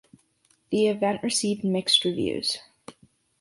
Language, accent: English, United States English